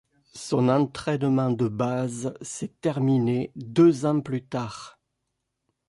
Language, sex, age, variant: French, male, 50-59, Français de métropole